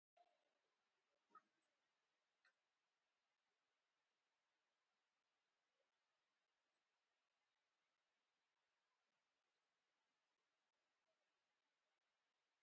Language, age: English, 19-29